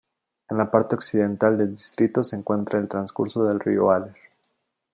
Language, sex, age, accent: Spanish, female, 60-69, México